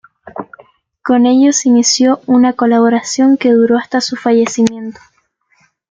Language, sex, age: Spanish, female, under 19